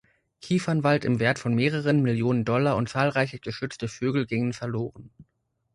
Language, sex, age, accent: German, male, 30-39, Deutschland Deutsch